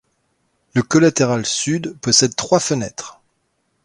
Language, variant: French, Français de métropole